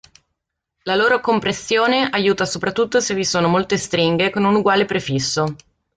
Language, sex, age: Italian, female, 19-29